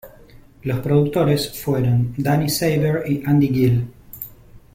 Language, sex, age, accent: Spanish, male, 40-49, Rioplatense: Argentina, Uruguay, este de Bolivia, Paraguay